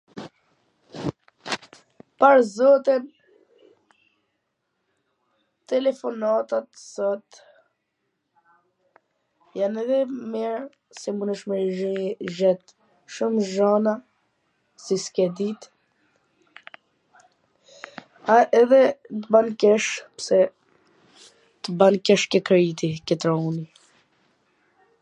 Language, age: Gheg Albanian, under 19